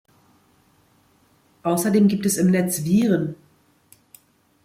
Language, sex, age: German, female, 40-49